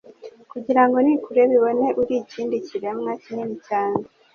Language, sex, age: Kinyarwanda, female, 30-39